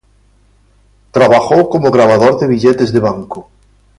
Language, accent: Spanish, España: Sur peninsular (Andalucia, Extremadura, Murcia)